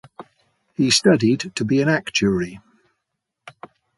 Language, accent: English, England English